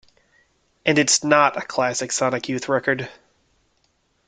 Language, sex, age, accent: English, male, 19-29, United States English